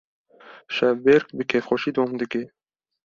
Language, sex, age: Kurdish, male, 19-29